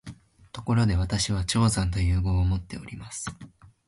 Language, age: Japanese, under 19